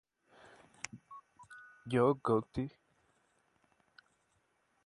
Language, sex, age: Spanish, male, 19-29